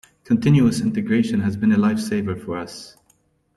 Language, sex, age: English, male, 30-39